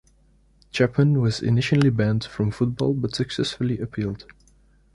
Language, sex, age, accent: English, male, 19-29, England English